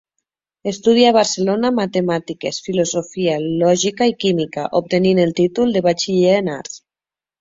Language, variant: Catalan, Nord-Occidental